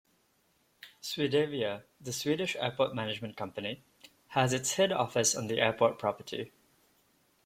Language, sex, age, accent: English, male, 30-39, Singaporean English